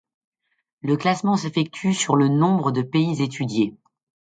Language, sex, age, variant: French, female, 40-49, Français de métropole